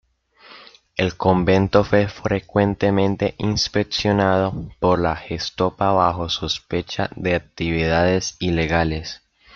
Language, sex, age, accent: Spanish, male, 19-29, Andino-Pacífico: Colombia, Perú, Ecuador, oeste de Bolivia y Venezuela andina